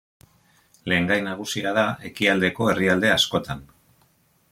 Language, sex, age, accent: Basque, male, 40-49, Mendebalekoa (Araba, Bizkaia, Gipuzkoako mendebaleko herri batzuk)